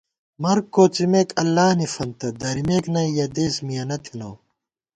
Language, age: Gawar-Bati, 30-39